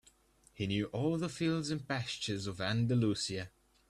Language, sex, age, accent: English, male, 19-29, England English